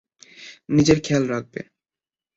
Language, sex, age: Bengali, male, 19-29